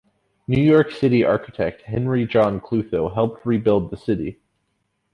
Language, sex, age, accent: English, male, 19-29, United States English